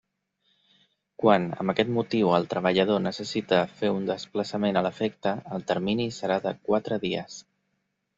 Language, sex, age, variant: Catalan, male, 30-39, Central